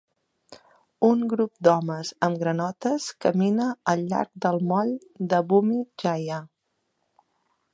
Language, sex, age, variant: Catalan, female, 40-49, Central